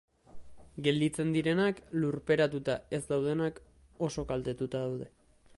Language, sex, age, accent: Basque, male, 19-29, Mendebalekoa (Araba, Bizkaia, Gipuzkoako mendebaleko herri batzuk)